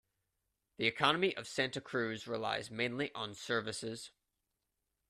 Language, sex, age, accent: English, male, 19-29, United States English